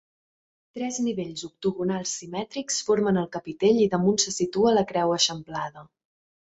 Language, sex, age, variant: Catalan, female, 19-29, Central